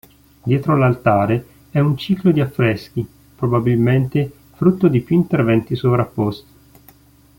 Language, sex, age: Italian, male, 19-29